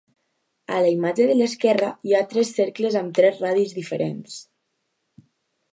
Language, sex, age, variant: Catalan, female, under 19, Alacantí